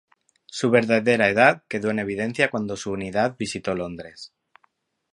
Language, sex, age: Spanish, male, 40-49